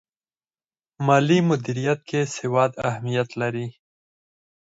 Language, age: Pashto, 30-39